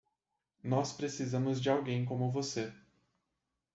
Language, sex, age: Portuguese, male, 19-29